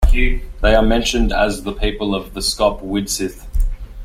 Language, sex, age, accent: English, male, 19-29, Australian English